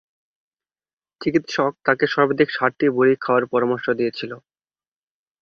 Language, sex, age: Bengali, male, 19-29